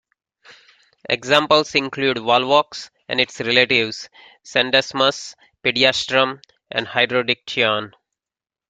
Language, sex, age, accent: English, male, 40-49, United States English